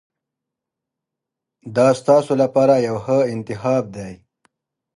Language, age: Pashto, 30-39